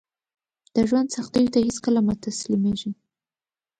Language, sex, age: Pashto, female, 19-29